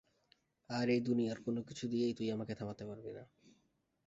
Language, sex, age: Bengali, male, 19-29